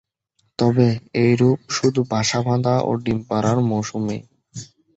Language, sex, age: Bengali, male, 19-29